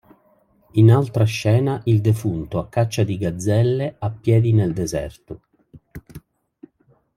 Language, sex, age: Italian, male, 40-49